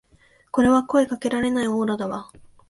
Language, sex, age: Japanese, female, 19-29